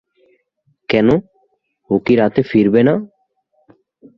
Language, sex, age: Bengali, male, 19-29